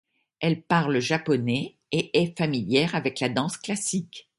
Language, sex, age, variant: French, female, 70-79, Français de métropole